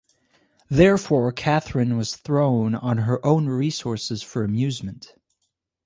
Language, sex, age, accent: English, male, 19-29, United States English